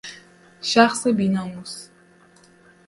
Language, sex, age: Persian, female, 19-29